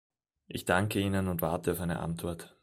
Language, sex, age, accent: German, male, 19-29, Österreichisches Deutsch